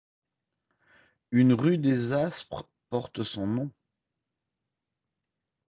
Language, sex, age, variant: French, male, 30-39, Français de métropole